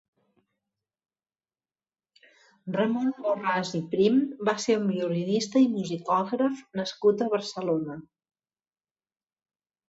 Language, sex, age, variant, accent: Catalan, female, 50-59, Central, central